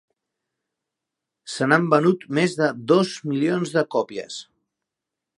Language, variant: Catalan, Central